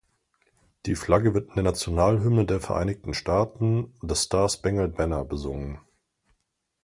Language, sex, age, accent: German, male, 19-29, Deutschland Deutsch